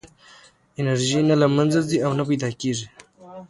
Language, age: Pashto, 19-29